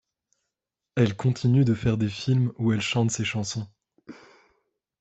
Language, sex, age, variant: French, female, 19-29, Français de métropole